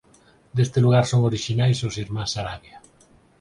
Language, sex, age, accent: Galician, male, 40-49, Normativo (estándar)